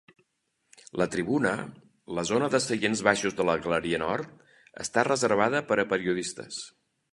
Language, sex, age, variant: Catalan, male, 60-69, Central